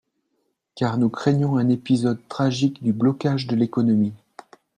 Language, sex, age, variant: French, male, 40-49, Français de métropole